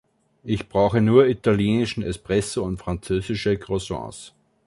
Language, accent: German, Österreichisches Deutsch